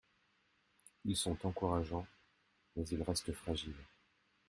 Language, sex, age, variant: French, male, 40-49, Français de métropole